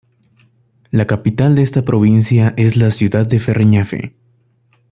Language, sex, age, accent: Spanish, male, 19-29, América central